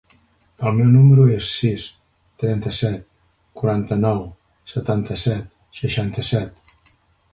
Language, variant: Catalan, Central